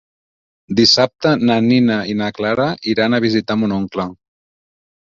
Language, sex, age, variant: Catalan, male, 40-49, Central